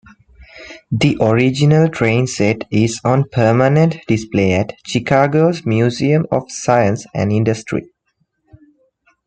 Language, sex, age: English, male, 19-29